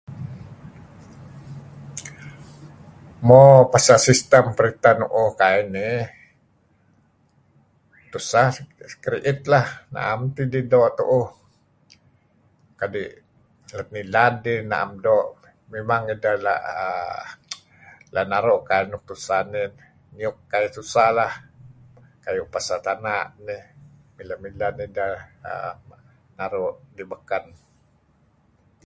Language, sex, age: Kelabit, male, 60-69